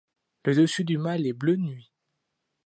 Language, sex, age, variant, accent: French, male, under 19, Français d'Europe, Français de Suisse